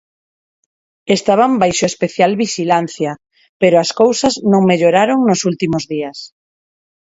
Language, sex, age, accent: Galician, female, 40-49, Neofalante